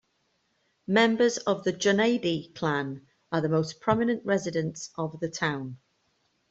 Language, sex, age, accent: English, female, 40-49, Welsh English